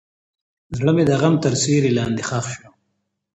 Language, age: Pashto, 19-29